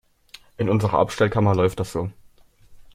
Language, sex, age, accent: German, male, under 19, Deutschland Deutsch